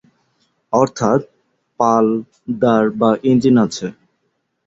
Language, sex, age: Bengali, male, 19-29